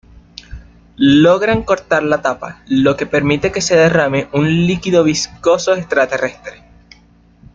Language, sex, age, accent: Spanish, male, 19-29, Caribe: Cuba, Venezuela, Puerto Rico, República Dominicana, Panamá, Colombia caribeña, México caribeño, Costa del golfo de México